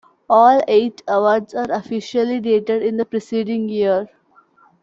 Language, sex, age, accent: English, female, 19-29, India and South Asia (India, Pakistan, Sri Lanka)